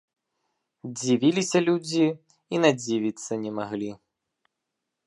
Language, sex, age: Belarusian, male, 19-29